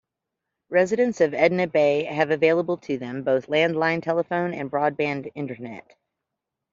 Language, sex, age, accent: English, female, 50-59, United States English